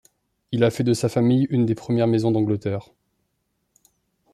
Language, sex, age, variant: French, male, 30-39, Français de métropole